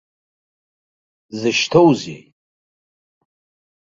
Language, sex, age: Abkhazian, male, 50-59